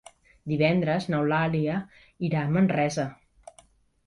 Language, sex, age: Catalan, female, 40-49